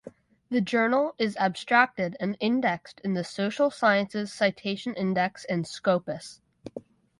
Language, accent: English, United States English